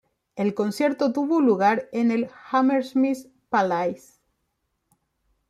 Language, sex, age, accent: Spanish, female, 30-39, Rioplatense: Argentina, Uruguay, este de Bolivia, Paraguay